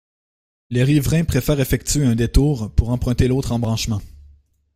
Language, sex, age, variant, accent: French, male, 19-29, Français d'Amérique du Nord, Français du Canada